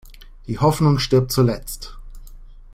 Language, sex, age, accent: German, male, 30-39, Deutschland Deutsch